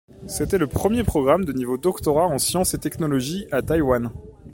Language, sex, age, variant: French, male, 19-29, Français de métropole